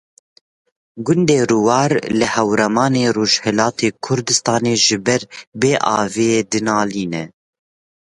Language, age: Kurdish, 19-29